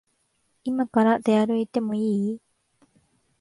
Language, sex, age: Japanese, female, 19-29